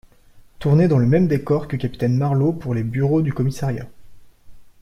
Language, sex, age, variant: French, male, 19-29, Français de métropole